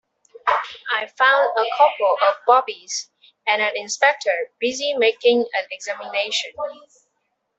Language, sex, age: English, female, under 19